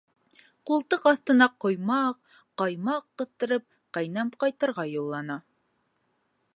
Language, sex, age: Bashkir, female, 19-29